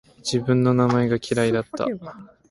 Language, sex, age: Japanese, male, 19-29